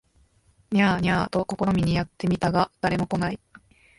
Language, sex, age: Japanese, female, 19-29